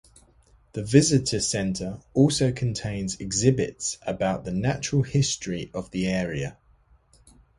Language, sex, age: English, male, 40-49